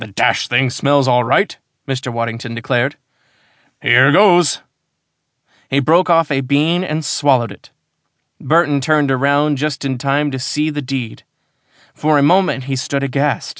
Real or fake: real